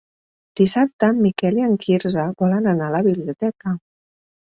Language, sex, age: Catalan, female, 40-49